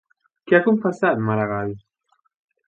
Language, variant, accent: Catalan, Central, central